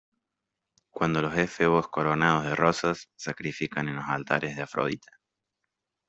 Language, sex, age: Spanish, male, 30-39